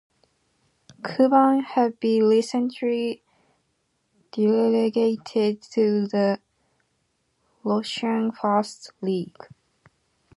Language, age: English, 19-29